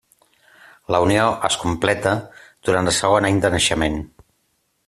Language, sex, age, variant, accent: Catalan, male, 50-59, Central, central